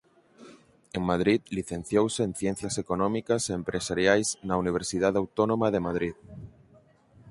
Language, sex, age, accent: Galician, male, 19-29, Central (gheada)